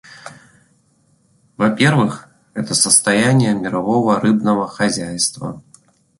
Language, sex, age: Russian, male, 40-49